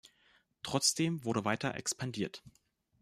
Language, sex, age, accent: German, male, 19-29, Deutschland Deutsch